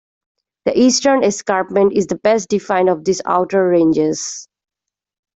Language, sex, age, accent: English, female, 19-29, England English